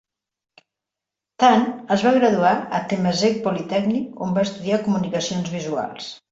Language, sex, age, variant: Catalan, female, 60-69, Nord-Occidental